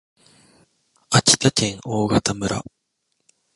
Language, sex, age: Japanese, male, 19-29